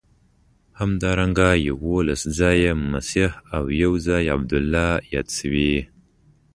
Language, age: Pashto, 19-29